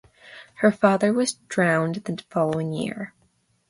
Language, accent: English, United States English